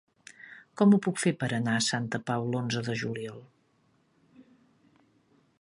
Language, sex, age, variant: Catalan, female, 40-49, Central